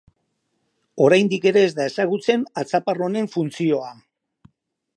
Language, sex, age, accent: Basque, male, 60-69, Mendebalekoa (Araba, Bizkaia, Gipuzkoako mendebaleko herri batzuk)